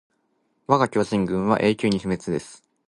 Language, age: Japanese, 19-29